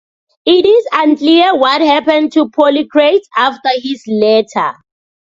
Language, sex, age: English, female, 19-29